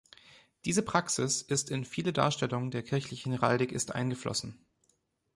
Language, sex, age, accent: German, male, 30-39, Deutschland Deutsch